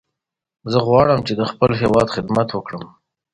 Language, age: Pashto, 30-39